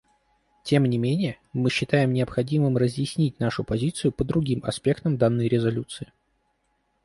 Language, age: Russian, 19-29